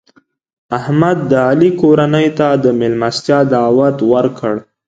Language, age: Pashto, 19-29